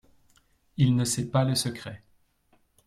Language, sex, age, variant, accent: French, male, 30-39, Français d'Europe, Français de Suisse